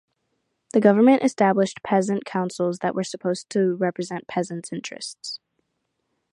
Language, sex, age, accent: English, female, under 19, United States English